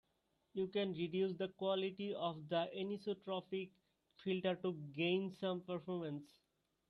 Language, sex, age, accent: English, male, 19-29, India and South Asia (India, Pakistan, Sri Lanka)